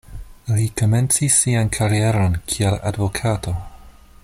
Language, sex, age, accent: Esperanto, male, 30-39, Internacia